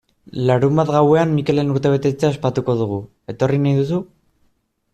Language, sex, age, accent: Basque, male, 19-29, Erdialdekoa edo Nafarra (Gipuzkoa, Nafarroa)